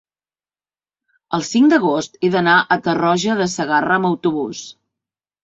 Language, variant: Catalan, Central